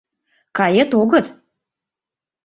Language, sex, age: Mari, female, 40-49